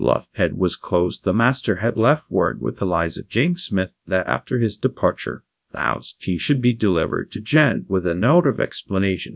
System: TTS, GradTTS